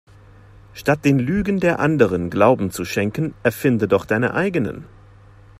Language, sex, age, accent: German, male, 40-49, Deutschland Deutsch